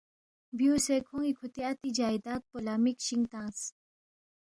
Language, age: Balti, 19-29